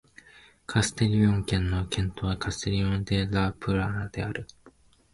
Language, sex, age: Japanese, male, 19-29